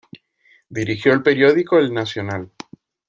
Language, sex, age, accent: Spanish, male, 30-39, España: Islas Canarias